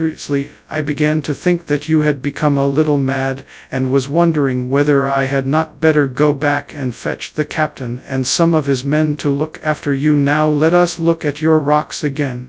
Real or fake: fake